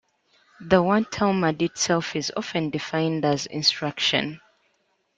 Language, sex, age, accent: English, female, 19-29, England English